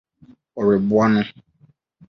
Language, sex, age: Akan, male, 30-39